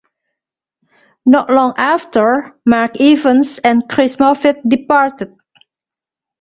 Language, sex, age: English, female, 40-49